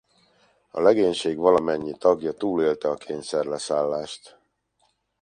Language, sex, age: Hungarian, male, 50-59